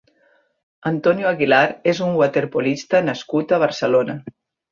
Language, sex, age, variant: Catalan, female, 60-69, Central